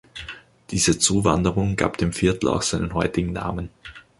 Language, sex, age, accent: German, male, 19-29, Österreichisches Deutsch